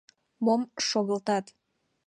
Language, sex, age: Mari, female, 19-29